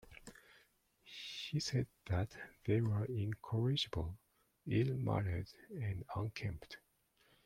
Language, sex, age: English, male, 40-49